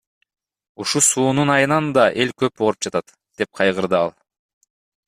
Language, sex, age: Kyrgyz, male, 30-39